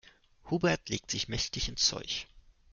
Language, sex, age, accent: German, male, 19-29, Deutschland Deutsch